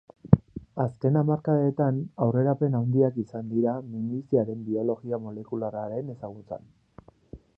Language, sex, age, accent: Basque, male, 40-49, Mendebalekoa (Araba, Bizkaia, Gipuzkoako mendebaleko herri batzuk)